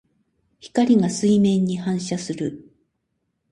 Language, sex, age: Japanese, female, 60-69